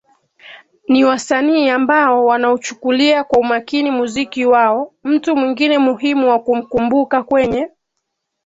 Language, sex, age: Swahili, female, 19-29